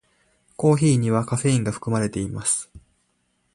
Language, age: Japanese, 19-29